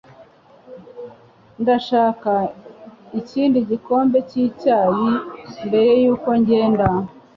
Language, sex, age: Kinyarwanda, female, 40-49